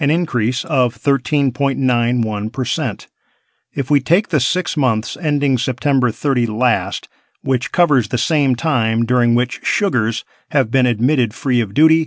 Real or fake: real